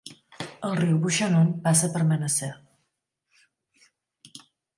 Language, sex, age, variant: Catalan, female, 50-59, Central